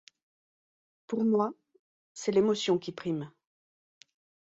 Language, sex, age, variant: French, female, 40-49, Français de métropole